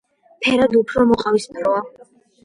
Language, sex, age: Georgian, female, 19-29